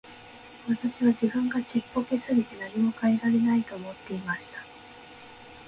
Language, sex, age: Japanese, female, 19-29